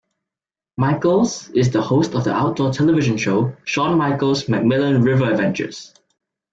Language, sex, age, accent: English, male, 19-29, Singaporean English